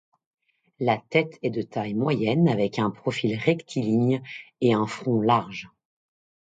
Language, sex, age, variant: French, female, 40-49, Français de métropole